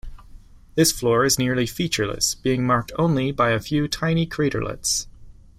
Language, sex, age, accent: English, male, 30-39, Canadian English